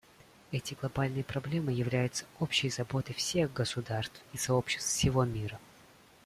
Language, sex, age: Russian, male, 19-29